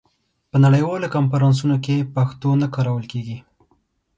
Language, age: Pashto, 19-29